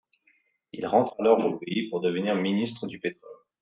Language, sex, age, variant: French, male, 30-39, Français de métropole